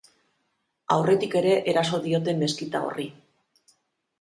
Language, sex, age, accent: Basque, female, 50-59, Mendebalekoa (Araba, Bizkaia, Gipuzkoako mendebaleko herri batzuk)